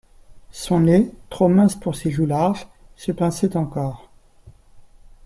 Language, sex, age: French, male, 40-49